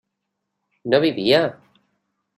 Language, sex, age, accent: Spanish, male, 30-39, Rioplatense: Argentina, Uruguay, este de Bolivia, Paraguay